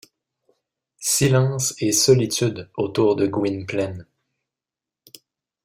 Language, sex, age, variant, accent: French, male, 30-39, Français d'Amérique du Nord, Français du Canada